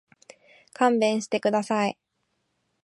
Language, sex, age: Japanese, female, 19-29